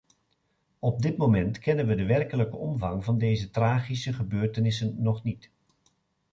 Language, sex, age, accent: Dutch, male, 50-59, Nederlands Nederlands